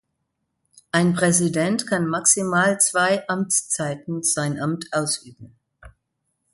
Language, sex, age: German, female, 50-59